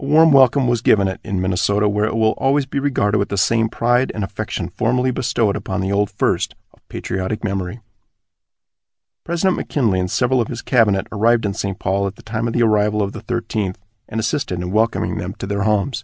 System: none